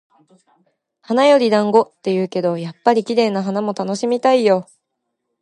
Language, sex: Japanese, female